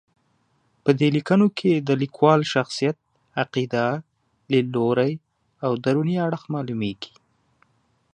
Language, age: Pashto, 19-29